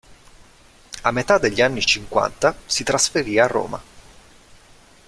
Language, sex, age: Italian, male, 30-39